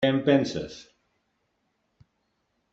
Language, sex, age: Catalan, male, 50-59